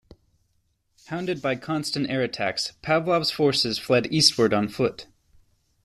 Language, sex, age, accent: English, male, 19-29, United States English